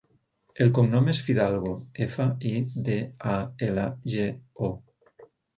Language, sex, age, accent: Catalan, male, 50-59, valencià